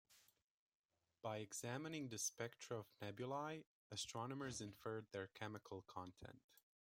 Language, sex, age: English, male, 19-29